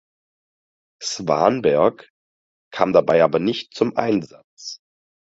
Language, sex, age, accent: German, male, 19-29, Deutschland Deutsch